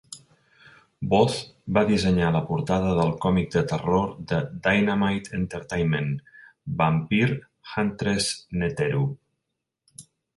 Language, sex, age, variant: Catalan, male, 50-59, Central